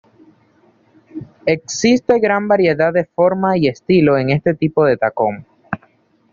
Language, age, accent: Spanish, 50-59, Caribe: Cuba, Venezuela, Puerto Rico, República Dominicana, Panamá, Colombia caribeña, México caribeño, Costa del golfo de México